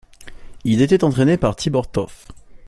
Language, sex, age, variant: French, male, under 19, Français de métropole